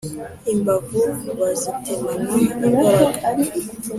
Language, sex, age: Kinyarwanda, female, 19-29